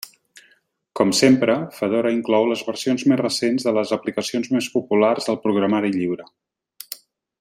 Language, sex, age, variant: Catalan, male, 40-49, Central